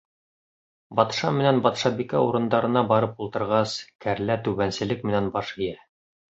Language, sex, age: Bashkir, female, 30-39